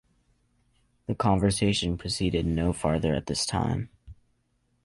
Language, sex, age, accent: English, male, under 19, United States English